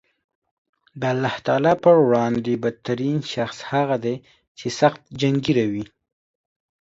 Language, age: Pashto, 19-29